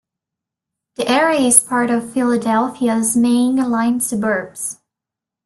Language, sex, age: English, female, 19-29